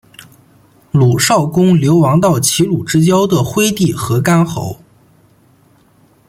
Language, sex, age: Chinese, male, 19-29